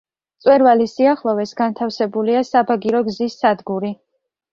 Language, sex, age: Georgian, female, 19-29